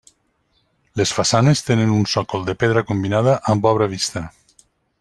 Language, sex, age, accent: Catalan, male, 50-59, valencià